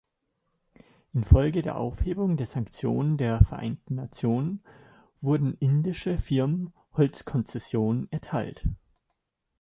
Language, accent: German, Deutschland Deutsch